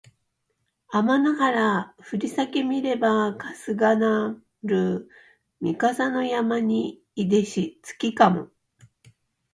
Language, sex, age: Japanese, female, 60-69